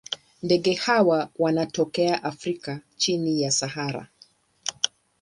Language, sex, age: Swahili, female, 60-69